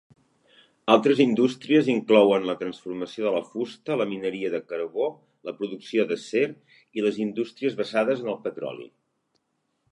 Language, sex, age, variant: Catalan, male, 50-59, Central